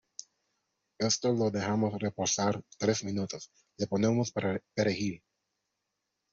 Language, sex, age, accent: Spanish, male, 19-29, México